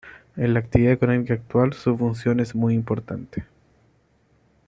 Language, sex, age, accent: Spanish, male, 19-29, Chileno: Chile, Cuyo